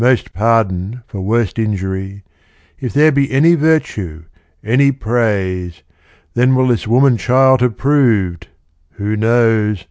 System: none